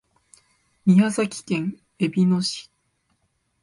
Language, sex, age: Japanese, male, 19-29